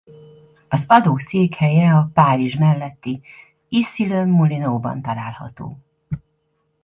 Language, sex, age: Hungarian, female, 40-49